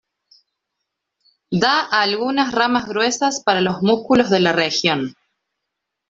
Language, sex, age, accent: Spanish, female, 19-29, Rioplatense: Argentina, Uruguay, este de Bolivia, Paraguay